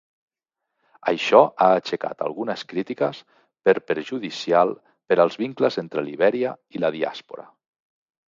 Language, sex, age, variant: Catalan, male, 40-49, Central